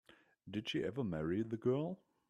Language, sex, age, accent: English, male, 30-39, England English